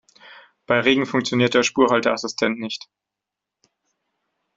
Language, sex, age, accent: German, male, 19-29, Deutschland Deutsch